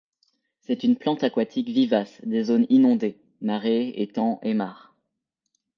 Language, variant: French, Français de métropole